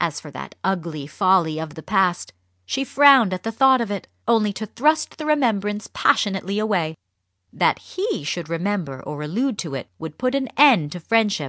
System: none